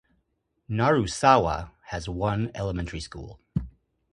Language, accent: English, United States English